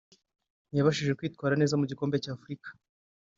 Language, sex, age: Kinyarwanda, male, 30-39